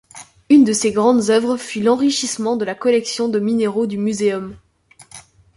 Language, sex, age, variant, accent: French, male, 19-29, Français d'Europe, Français de Belgique